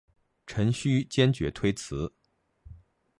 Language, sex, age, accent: Chinese, male, 40-49, 出生地：北京市